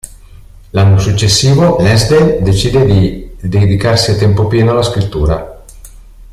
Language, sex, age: Italian, male, 50-59